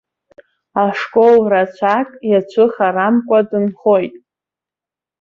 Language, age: Abkhazian, under 19